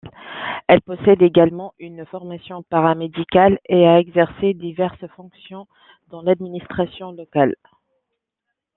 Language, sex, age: French, female, 19-29